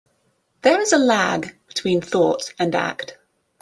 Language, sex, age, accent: English, female, 30-39, England English